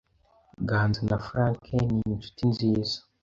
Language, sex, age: Kinyarwanda, male, under 19